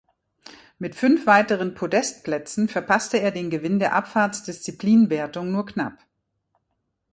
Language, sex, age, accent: German, female, 50-59, Deutschland Deutsch